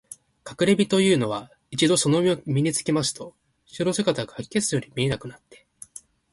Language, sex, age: Japanese, male, 19-29